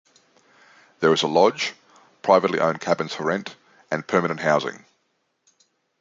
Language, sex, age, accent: English, male, 50-59, Australian English